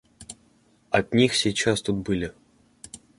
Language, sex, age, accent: Russian, male, under 19, Русский